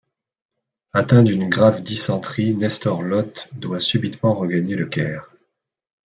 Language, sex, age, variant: French, male, 30-39, Français de métropole